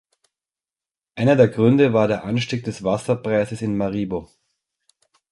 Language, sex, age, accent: German, male, 30-39, Österreichisches Deutsch